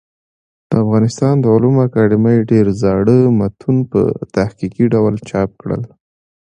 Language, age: Pashto, 19-29